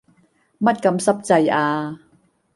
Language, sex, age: Cantonese, female, 60-69